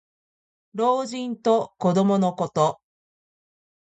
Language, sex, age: Japanese, female, 40-49